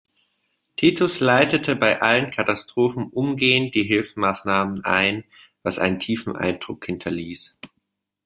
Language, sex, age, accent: German, male, 19-29, Deutschland Deutsch